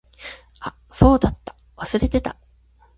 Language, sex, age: Japanese, female, 40-49